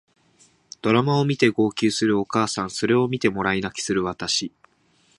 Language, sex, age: Japanese, male, 19-29